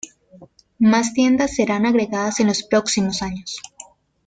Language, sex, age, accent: Spanish, female, 19-29, Andino-Pacífico: Colombia, Perú, Ecuador, oeste de Bolivia y Venezuela andina